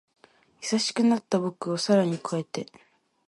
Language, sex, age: Japanese, female, 19-29